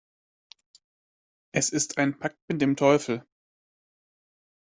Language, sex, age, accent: German, male, 19-29, Deutschland Deutsch